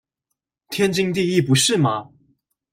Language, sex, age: Chinese, male, 19-29